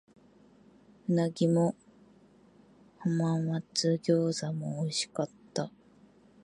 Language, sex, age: Japanese, female, 19-29